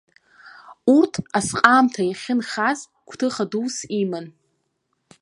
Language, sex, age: Abkhazian, female, 19-29